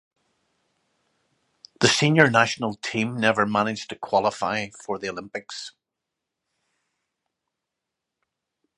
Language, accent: English, Irish English